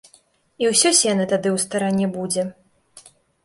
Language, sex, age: Belarusian, female, 19-29